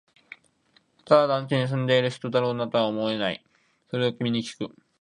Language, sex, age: Japanese, male, 19-29